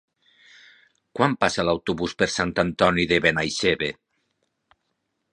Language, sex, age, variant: Catalan, male, 50-59, Septentrional